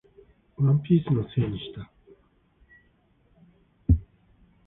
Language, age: Japanese, 60-69